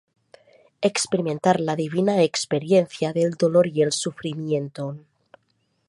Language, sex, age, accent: Spanish, female, 30-39, España: Norte peninsular (Asturias, Castilla y León, Cantabria, País Vasco, Navarra, Aragón, La Rioja, Guadalajara, Cuenca)